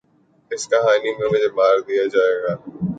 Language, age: Urdu, 19-29